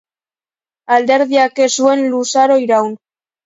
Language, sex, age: Basque, female, under 19